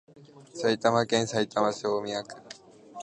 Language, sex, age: Japanese, male, under 19